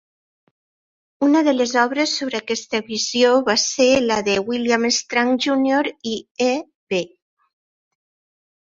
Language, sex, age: Catalan, female, 50-59